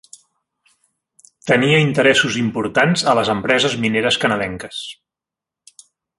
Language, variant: Catalan, Central